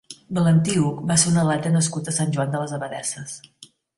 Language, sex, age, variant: Catalan, female, 50-59, Central